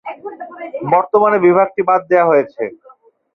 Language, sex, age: Bengali, male, 30-39